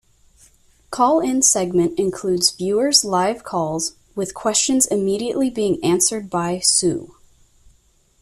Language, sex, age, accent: English, female, 19-29, United States English